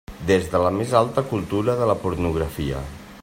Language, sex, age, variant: Catalan, male, 40-49, Central